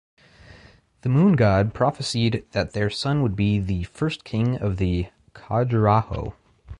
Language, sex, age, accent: English, male, 19-29, United States English